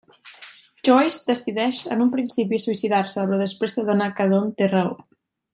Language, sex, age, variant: Catalan, female, 19-29, Central